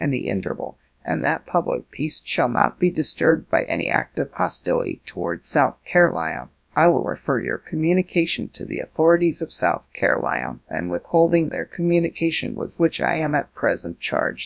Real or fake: fake